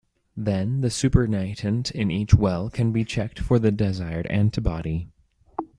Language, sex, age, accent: English, male, 19-29, United States English